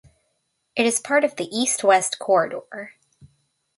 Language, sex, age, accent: English, female, under 19, United States English